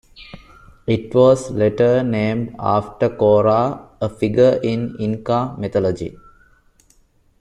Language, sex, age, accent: English, male, 19-29, India and South Asia (India, Pakistan, Sri Lanka)